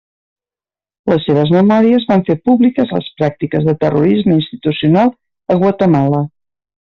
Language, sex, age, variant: Catalan, female, 50-59, Septentrional